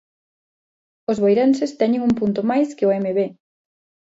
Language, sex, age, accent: Galician, female, 19-29, Normativo (estándar)